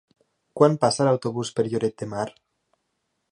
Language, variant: Catalan, Nord-Occidental